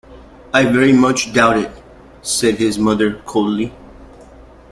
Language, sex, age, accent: English, male, 30-39, United States English